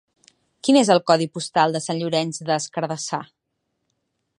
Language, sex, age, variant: Catalan, female, 19-29, Central